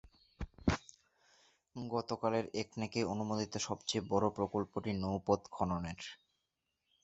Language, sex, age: Bengali, male, 19-29